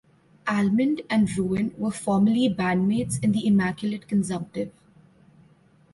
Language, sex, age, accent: English, female, 19-29, India and South Asia (India, Pakistan, Sri Lanka)